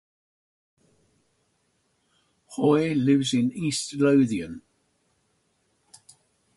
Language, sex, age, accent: English, male, 80-89, England English